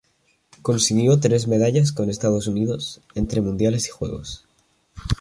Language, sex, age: Spanish, male, under 19